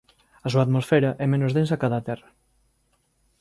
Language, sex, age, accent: Galician, male, 30-39, Normativo (estándar)